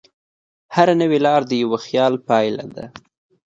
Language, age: Pashto, 19-29